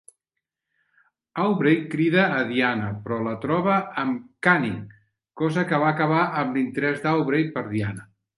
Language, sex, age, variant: Catalan, male, 60-69, Central